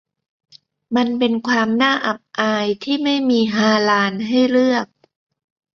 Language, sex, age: Thai, female, 50-59